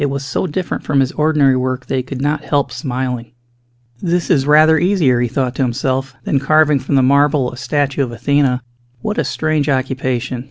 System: none